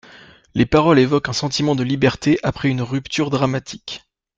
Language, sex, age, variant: French, male, 19-29, Français de métropole